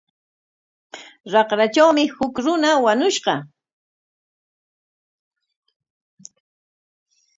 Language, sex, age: Corongo Ancash Quechua, female, 50-59